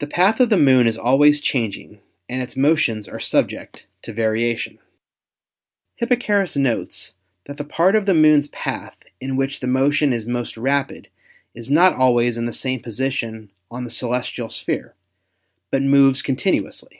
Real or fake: real